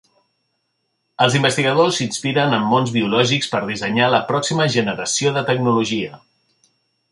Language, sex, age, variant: Catalan, male, 40-49, Central